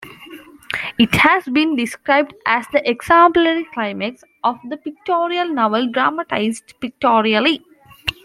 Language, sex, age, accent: English, female, 19-29, India and South Asia (India, Pakistan, Sri Lanka)